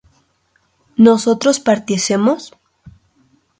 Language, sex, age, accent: Spanish, female, 19-29, México